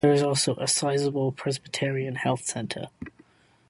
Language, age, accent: English, 19-29, England English